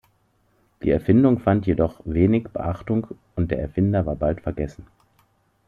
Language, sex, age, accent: German, male, 30-39, Deutschland Deutsch